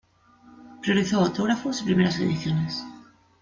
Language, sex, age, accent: Spanish, female, 30-39, España: Centro-Sur peninsular (Madrid, Toledo, Castilla-La Mancha)